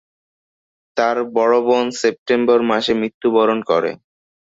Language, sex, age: Bengali, male, under 19